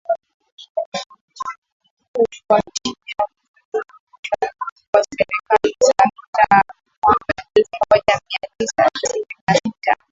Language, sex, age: Swahili, female, 19-29